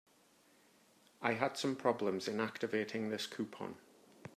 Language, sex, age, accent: English, male, 40-49, England English